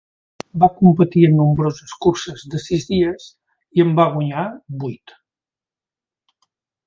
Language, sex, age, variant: Catalan, male, 60-69, Central